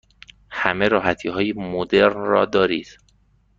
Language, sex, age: Persian, male, 19-29